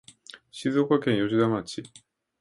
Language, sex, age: Japanese, male, 50-59